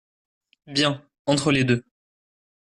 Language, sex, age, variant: French, male, 19-29, Français d'Europe